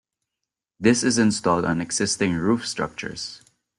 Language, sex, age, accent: English, male, 19-29, Filipino